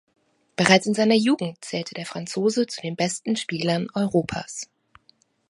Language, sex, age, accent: German, female, 30-39, Deutschland Deutsch